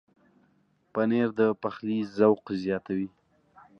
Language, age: Pashto, under 19